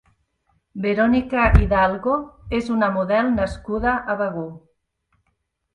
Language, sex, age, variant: Catalan, female, 50-59, Central